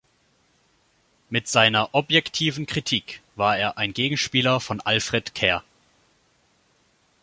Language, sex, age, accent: German, male, 19-29, Deutschland Deutsch